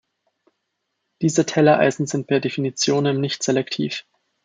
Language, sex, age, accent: German, male, 19-29, Österreichisches Deutsch